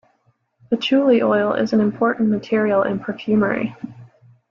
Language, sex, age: English, female, 30-39